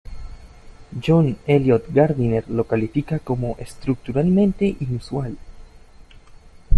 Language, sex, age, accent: Spanish, male, 19-29, América central